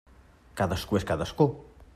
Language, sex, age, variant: Catalan, male, 30-39, Central